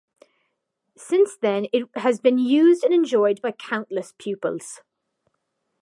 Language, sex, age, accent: English, female, under 19, Irish English